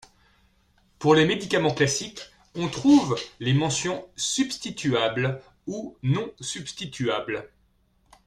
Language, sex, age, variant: French, male, 30-39, Français de métropole